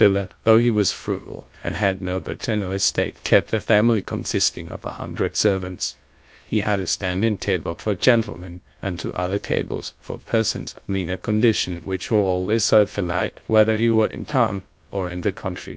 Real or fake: fake